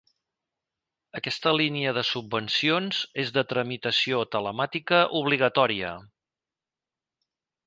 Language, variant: Catalan, Central